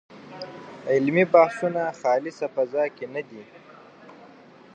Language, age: Pashto, 30-39